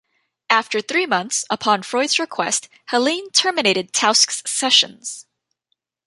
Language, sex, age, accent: English, female, 19-29, United States English